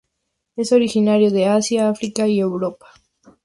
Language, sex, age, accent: Spanish, female, 19-29, México